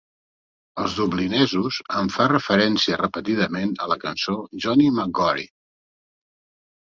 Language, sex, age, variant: Catalan, male, 60-69, Central